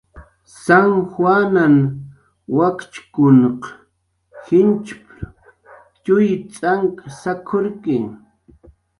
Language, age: Jaqaru, 40-49